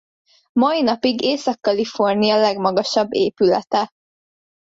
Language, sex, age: Hungarian, female, under 19